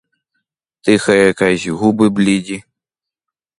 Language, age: Ukrainian, under 19